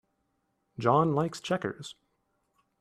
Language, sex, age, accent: English, male, 30-39, United States English